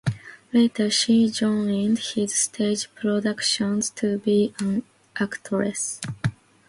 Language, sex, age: English, female, 19-29